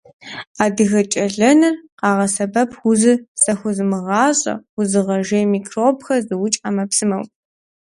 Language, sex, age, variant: Kabardian, female, under 19, Адыгэбзэ (Къэбэрдей, Кирил, псоми зэдай)